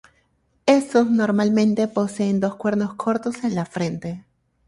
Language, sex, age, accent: Spanish, female, 19-29, Caribe: Cuba, Venezuela, Puerto Rico, República Dominicana, Panamá, Colombia caribeña, México caribeño, Costa del golfo de México